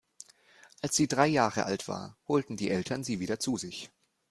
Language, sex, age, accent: German, male, 19-29, Deutschland Deutsch